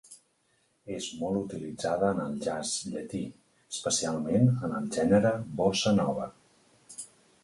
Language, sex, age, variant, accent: Catalan, male, 40-49, Central, tarragoní